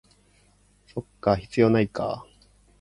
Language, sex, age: Japanese, male, 40-49